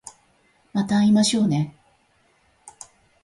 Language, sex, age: Japanese, female, 50-59